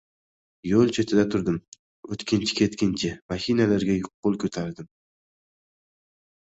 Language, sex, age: Uzbek, male, 19-29